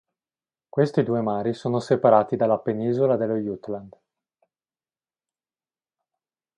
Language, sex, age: Italian, male, 19-29